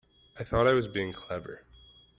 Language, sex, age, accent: English, male, 19-29, United States English